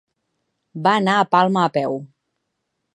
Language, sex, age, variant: Catalan, female, 19-29, Central